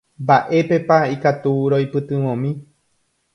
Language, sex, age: Guarani, male, 30-39